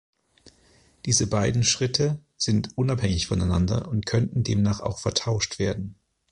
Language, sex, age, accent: German, male, 40-49, Deutschland Deutsch